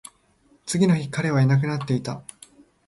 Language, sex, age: Japanese, male, under 19